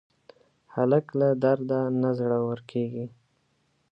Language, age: Pashto, 19-29